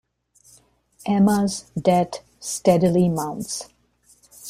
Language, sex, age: English, female, 50-59